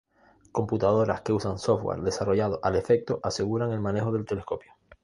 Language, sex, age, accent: Spanish, male, 30-39, España: Islas Canarias